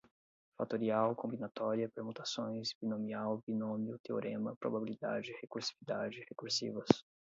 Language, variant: Portuguese, Portuguese (Brasil)